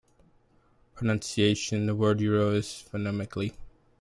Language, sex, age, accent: English, male, 19-29, United States English